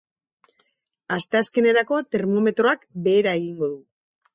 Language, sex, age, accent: Basque, female, 40-49, Mendebalekoa (Araba, Bizkaia, Gipuzkoako mendebaleko herri batzuk)